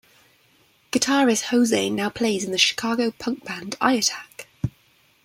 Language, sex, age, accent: English, female, 19-29, England English